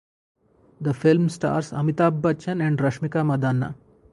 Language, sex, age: English, male, 40-49